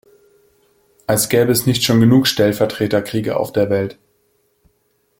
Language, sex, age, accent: German, male, 19-29, Deutschland Deutsch